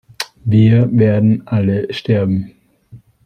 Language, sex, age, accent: German, male, 19-29, Österreichisches Deutsch